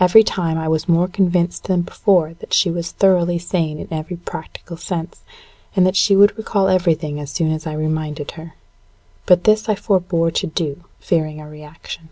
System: none